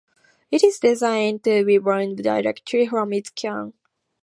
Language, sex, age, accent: English, female, under 19, England English